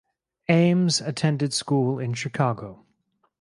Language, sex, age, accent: English, male, 30-39, Canadian English